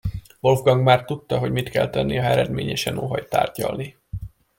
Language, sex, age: Hungarian, male, 19-29